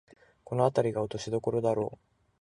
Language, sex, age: Japanese, male, 19-29